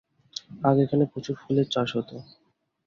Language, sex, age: Bengali, male, 19-29